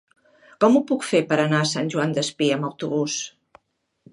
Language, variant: Catalan, Central